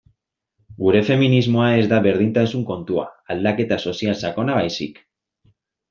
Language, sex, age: Basque, male, 19-29